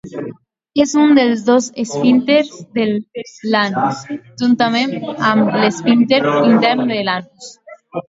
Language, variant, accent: Catalan, Valencià meridional, valencià